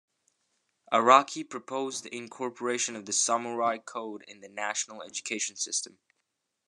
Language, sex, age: English, male, under 19